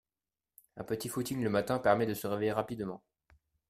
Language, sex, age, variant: French, male, 19-29, Français de métropole